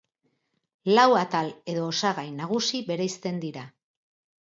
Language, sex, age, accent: Basque, female, 50-59, Erdialdekoa edo Nafarra (Gipuzkoa, Nafarroa)